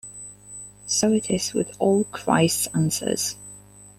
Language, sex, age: English, female, 30-39